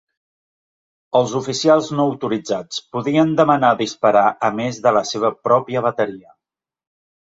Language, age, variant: Catalan, 40-49, Central